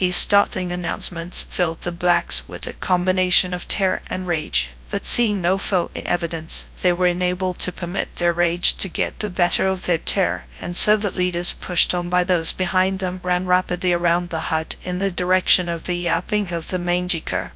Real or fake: fake